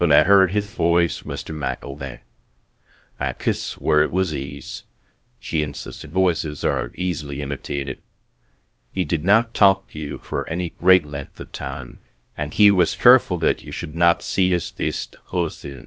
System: TTS, VITS